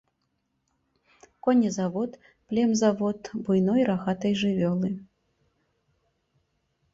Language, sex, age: Belarusian, female, 19-29